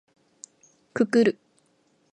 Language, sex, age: Japanese, female, 19-29